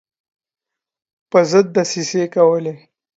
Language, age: Pashto, 30-39